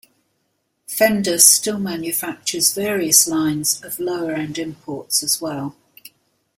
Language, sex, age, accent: English, female, 60-69, England English